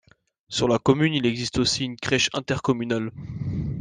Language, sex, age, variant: French, male, 19-29, Français de métropole